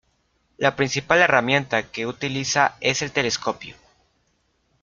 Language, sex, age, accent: Spanish, male, 30-39, México